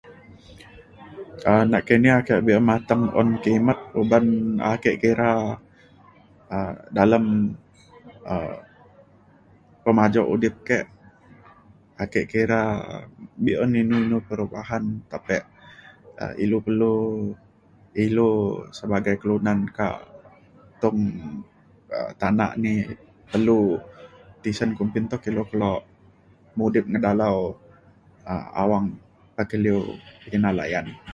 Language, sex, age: Mainstream Kenyah, male, 30-39